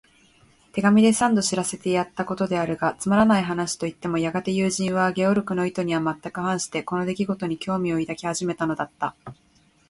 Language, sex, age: Japanese, female, 19-29